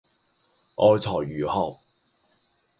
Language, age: Cantonese, 19-29